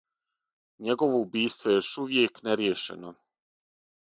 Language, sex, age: Serbian, male, 30-39